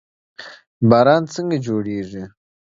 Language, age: Pashto, under 19